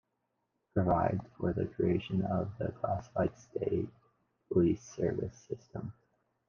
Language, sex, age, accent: English, male, 19-29, United States English